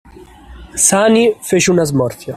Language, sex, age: Italian, male, 19-29